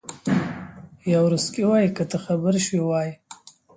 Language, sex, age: Pashto, male, 19-29